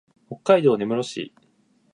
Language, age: Japanese, 19-29